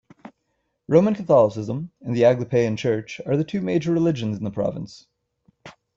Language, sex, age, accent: English, male, 19-29, United States English